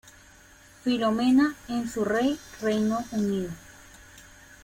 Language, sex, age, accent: Spanish, female, 19-29, Caribe: Cuba, Venezuela, Puerto Rico, República Dominicana, Panamá, Colombia caribeña, México caribeño, Costa del golfo de México